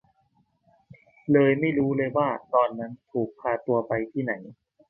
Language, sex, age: Thai, male, 19-29